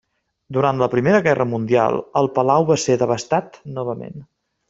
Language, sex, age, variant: Catalan, male, 19-29, Central